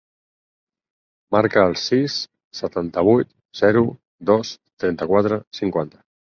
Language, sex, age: Catalan, male, 40-49